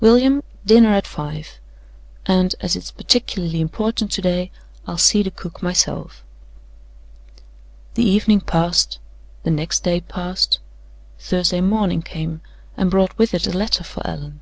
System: none